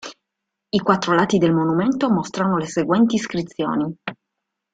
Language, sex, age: Italian, female, 40-49